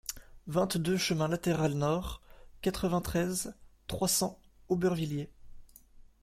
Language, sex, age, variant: French, male, 19-29, Français de métropole